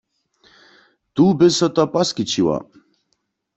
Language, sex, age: Upper Sorbian, male, 40-49